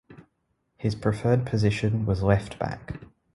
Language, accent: English, Australian English